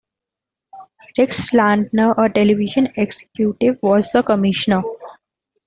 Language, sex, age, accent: English, female, 19-29, India and South Asia (India, Pakistan, Sri Lanka)